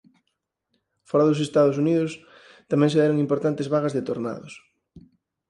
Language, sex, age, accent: Galician, male, 30-39, Normativo (estándar)